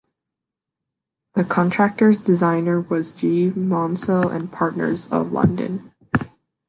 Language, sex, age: English, female, under 19